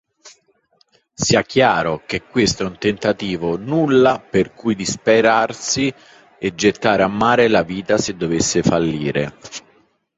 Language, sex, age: Italian, male, 40-49